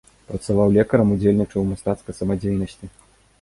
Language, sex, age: Belarusian, male, 30-39